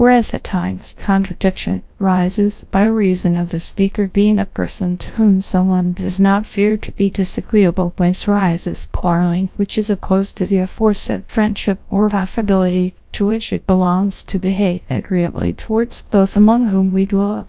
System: TTS, GlowTTS